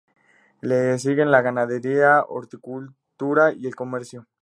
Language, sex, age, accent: Spanish, male, 19-29, México